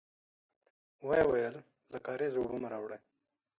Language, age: Pashto, 19-29